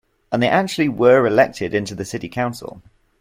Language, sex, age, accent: English, male, 19-29, England English